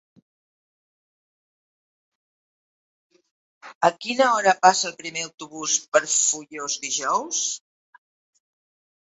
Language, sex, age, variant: Catalan, female, 50-59, Central